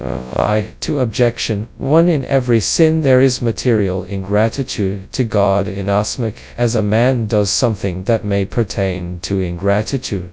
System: TTS, FastPitch